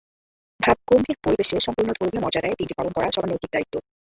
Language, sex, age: Bengali, female, 19-29